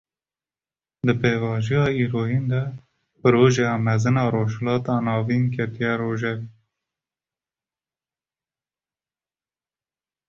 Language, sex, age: Kurdish, male, 19-29